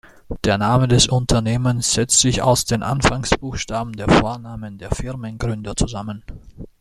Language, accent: German, Österreichisches Deutsch